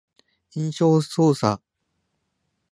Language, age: Japanese, 19-29